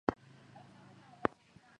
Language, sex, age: Swahili, female, 19-29